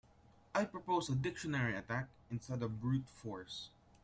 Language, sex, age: English, male, 19-29